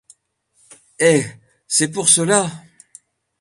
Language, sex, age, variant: French, male, 70-79, Français de métropole